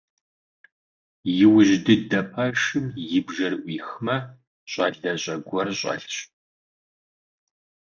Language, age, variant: Kabardian, 30-39, Адыгэбзэ (Къэбэрдей, Кирил, псоми зэдай)